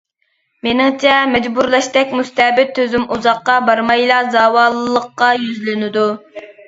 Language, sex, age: Uyghur, female, under 19